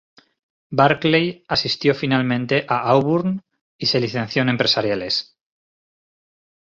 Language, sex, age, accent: Spanish, male, 30-39, España: Norte peninsular (Asturias, Castilla y León, Cantabria, País Vasco, Navarra, Aragón, La Rioja, Guadalajara, Cuenca)